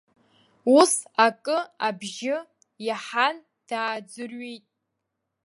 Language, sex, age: Abkhazian, female, under 19